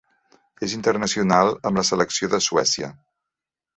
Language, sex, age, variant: Catalan, male, 60-69, Central